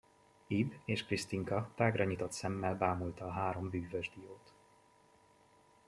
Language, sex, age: Hungarian, male, 19-29